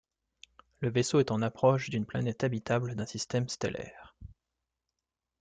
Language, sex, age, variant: French, male, 19-29, Français de métropole